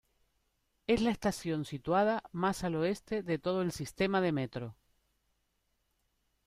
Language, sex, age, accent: Spanish, female, 50-59, Rioplatense: Argentina, Uruguay, este de Bolivia, Paraguay